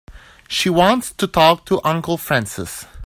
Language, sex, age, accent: English, male, 19-29, Canadian English